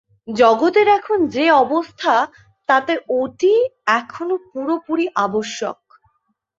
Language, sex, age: Bengali, female, 19-29